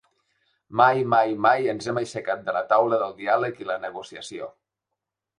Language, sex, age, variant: Catalan, male, 50-59, Central